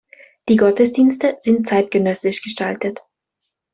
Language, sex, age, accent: German, female, 19-29, Österreichisches Deutsch